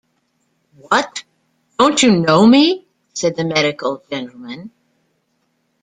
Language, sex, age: English, female, 60-69